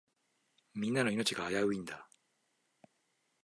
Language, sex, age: Japanese, male, 19-29